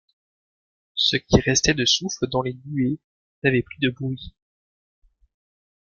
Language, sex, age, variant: French, male, 30-39, Français de métropole